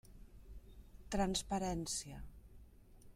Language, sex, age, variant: Catalan, female, 50-59, Central